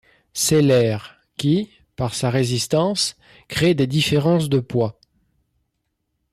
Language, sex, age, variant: French, male, 50-59, Français de métropole